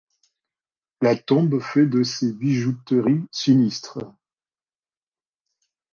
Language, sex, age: French, male, 50-59